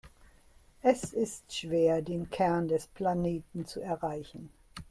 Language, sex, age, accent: German, female, 70-79, Deutschland Deutsch